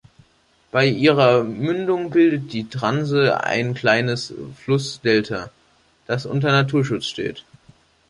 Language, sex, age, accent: German, male, under 19, Deutschland Deutsch